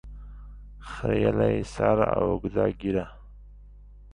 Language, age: Pashto, 40-49